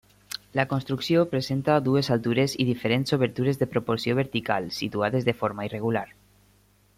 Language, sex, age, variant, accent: Catalan, male, 19-29, Valencià central, valencià